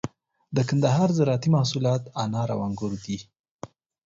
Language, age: Pashto, 19-29